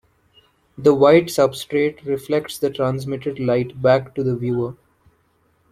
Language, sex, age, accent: English, male, 19-29, India and South Asia (India, Pakistan, Sri Lanka)